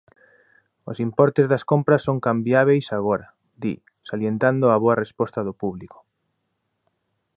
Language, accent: Galician, Oriental (común en zona oriental)